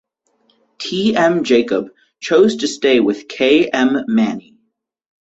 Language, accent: English, United States English